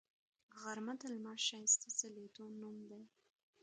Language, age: Pashto, under 19